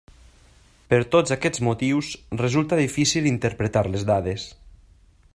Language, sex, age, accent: Catalan, male, 30-39, valencià